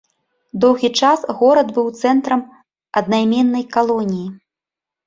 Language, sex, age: Belarusian, female, 30-39